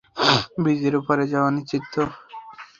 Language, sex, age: Bengali, male, 19-29